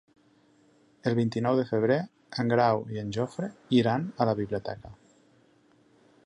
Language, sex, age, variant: Catalan, male, 30-39, Nord-Occidental